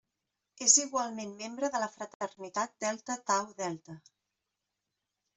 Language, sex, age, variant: Catalan, female, 40-49, Central